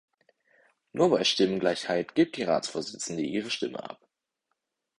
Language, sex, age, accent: German, male, 19-29, Deutschland Deutsch